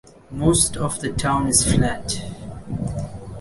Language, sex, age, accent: English, male, 19-29, India and South Asia (India, Pakistan, Sri Lanka)